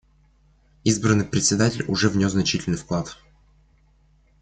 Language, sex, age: Russian, male, under 19